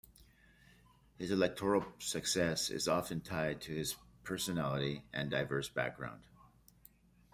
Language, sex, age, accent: English, male, 50-59, United States English